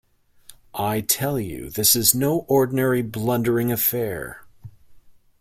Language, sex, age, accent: English, male, 30-39, Canadian English